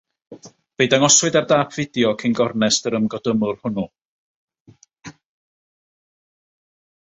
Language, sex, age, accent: Welsh, male, 30-39, Y Deyrnas Unedig Cymraeg